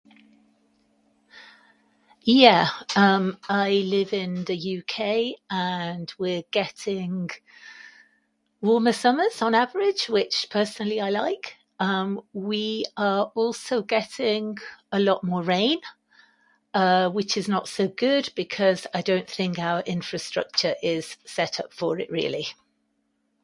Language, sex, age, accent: English, female, 60-69, England English